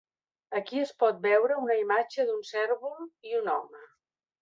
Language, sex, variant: Catalan, female, Central